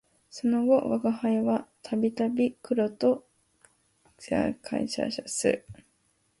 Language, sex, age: Japanese, female, 19-29